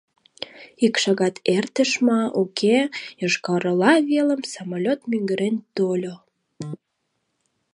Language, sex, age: Mari, female, 19-29